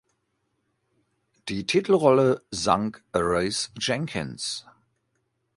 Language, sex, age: German, male, 40-49